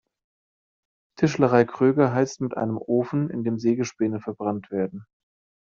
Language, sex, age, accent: German, male, 30-39, Deutschland Deutsch